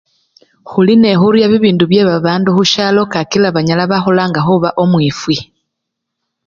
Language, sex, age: Luyia, female, 50-59